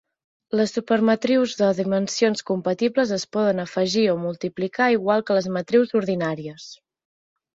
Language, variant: Catalan, Central